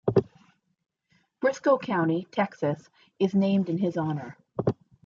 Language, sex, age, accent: English, female, 30-39, United States English